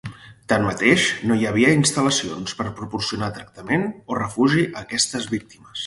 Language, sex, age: Catalan, male, 40-49